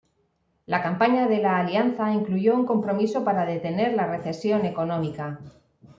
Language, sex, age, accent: Spanish, female, 40-49, España: Norte peninsular (Asturias, Castilla y León, Cantabria, País Vasco, Navarra, Aragón, La Rioja, Guadalajara, Cuenca)